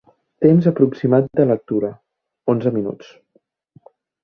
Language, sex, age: Catalan, male, 19-29